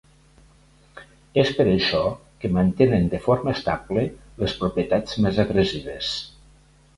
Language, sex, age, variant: Catalan, male, 60-69, Nord-Occidental